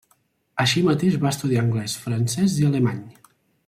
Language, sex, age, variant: Catalan, male, 19-29, Central